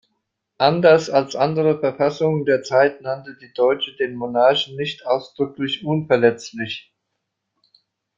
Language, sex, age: German, male, 60-69